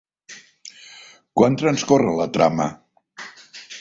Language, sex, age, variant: Catalan, male, 70-79, Central